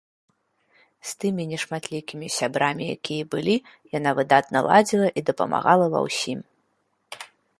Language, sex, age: Belarusian, female, 30-39